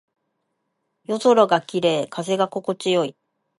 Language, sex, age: Japanese, female, 30-39